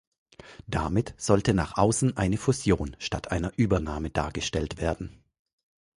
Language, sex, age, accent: German, male, 40-49, Deutschland Deutsch